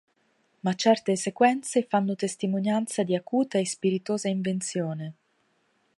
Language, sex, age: Italian, female, 19-29